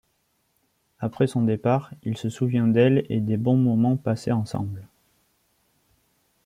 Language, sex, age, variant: French, male, 19-29, Français de métropole